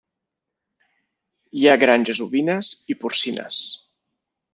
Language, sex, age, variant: Catalan, male, 30-39, Balear